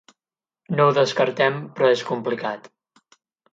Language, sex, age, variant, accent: Catalan, male, 19-29, Central, central